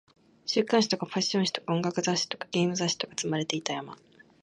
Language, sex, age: Japanese, female, 19-29